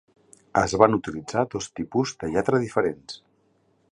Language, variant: Catalan, Central